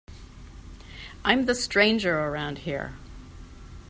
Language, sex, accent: English, female, United States English